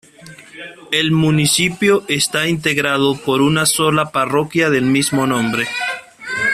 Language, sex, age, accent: Spanish, male, under 19, México